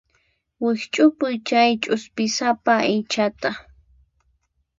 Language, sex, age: Puno Quechua, female, 30-39